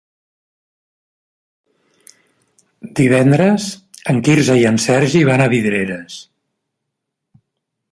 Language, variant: Catalan, Central